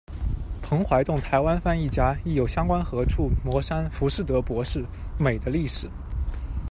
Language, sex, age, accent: Chinese, male, 19-29, 出生地：浙江省